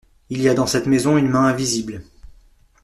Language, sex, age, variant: French, male, 30-39, Français de métropole